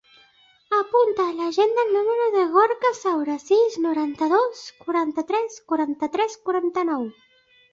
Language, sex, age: Catalan, female, under 19